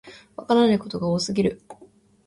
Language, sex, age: Japanese, female, 19-29